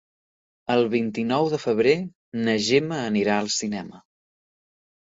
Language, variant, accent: Catalan, Central, central